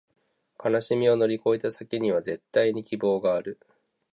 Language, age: Japanese, 30-39